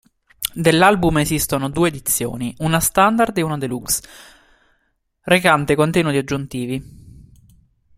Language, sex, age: Italian, male, 19-29